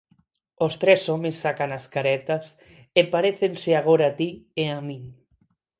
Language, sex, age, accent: Galician, male, 19-29, Neofalante